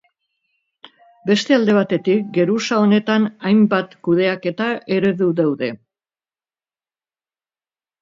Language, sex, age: Basque, female, 70-79